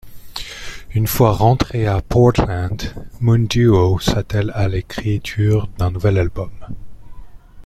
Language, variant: French, Français de métropole